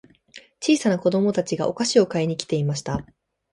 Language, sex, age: Japanese, female, 19-29